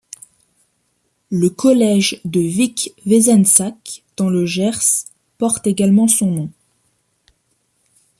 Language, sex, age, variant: French, female, 19-29, Français de métropole